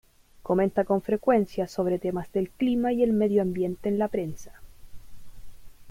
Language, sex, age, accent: Spanish, female, 19-29, Chileno: Chile, Cuyo